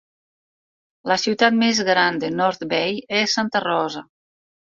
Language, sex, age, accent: Catalan, female, 50-59, aprenent (recent, des del castellà)